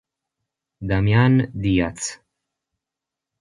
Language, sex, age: Italian, male, 19-29